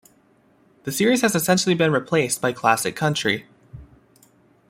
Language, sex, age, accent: English, male, under 19, United States English